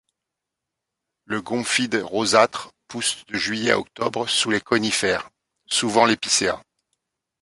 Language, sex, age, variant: French, male, 40-49, Français de métropole